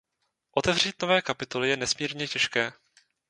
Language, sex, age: Czech, male, 19-29